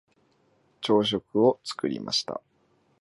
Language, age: Japanese, 19-29